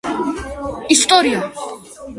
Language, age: Georgian, 19-29